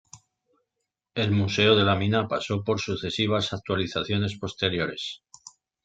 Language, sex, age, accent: Spanish, male, 50-59, España: Centro-Sur peninsular (Madrid, Toledo, Castilla-La Mancha)